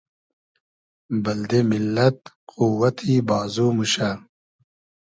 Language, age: Hazaragi, 30-39